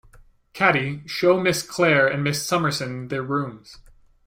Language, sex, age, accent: English, male, 19-29, Canadian English